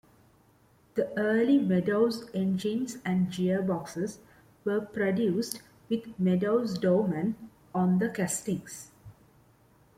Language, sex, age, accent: English, female, 19-29, India and South Asia (India, Pakistan, Sri Lanka)